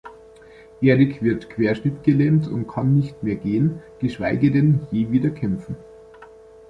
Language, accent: German, Deutschland Deutsch